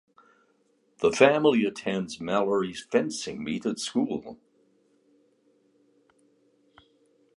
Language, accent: English, Canadian English